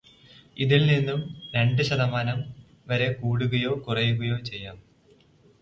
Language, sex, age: Malayalam, male, 19-29